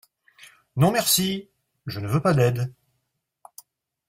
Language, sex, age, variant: French, male, 50-59, Français de métropole